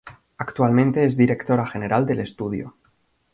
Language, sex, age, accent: Spanish, male, 19-29, España: Centro-Sur peninsular (Madrid, Toledo, Castilla-La Mancha)